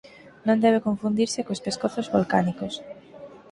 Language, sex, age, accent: Galician, female, 19-29, Central (gheada)